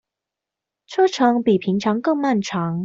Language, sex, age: Chinese, female, 19-29